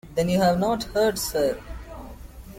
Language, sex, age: English, male, under 19